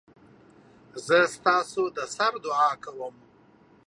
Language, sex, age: Pashto, male, 30-39